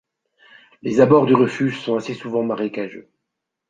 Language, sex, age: French, male, 60-69